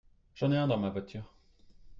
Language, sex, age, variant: French, male, 30-39, Français de métropole